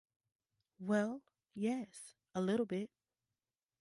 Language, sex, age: English, female, 30-39